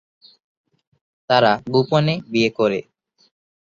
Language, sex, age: Bengali, male, 19-29